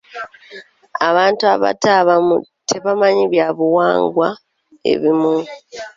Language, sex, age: Ganda, female, 19-29